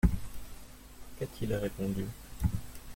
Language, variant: French, Français de métropole